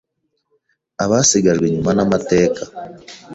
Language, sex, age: Kinyarwanda, male, 19-29